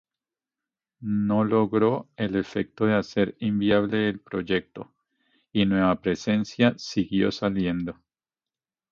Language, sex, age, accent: Spanish, male, 30-39, Andino-Pacífico: Colombia, Perú, Ecuador, oeste de Bolivia y Venezuela andina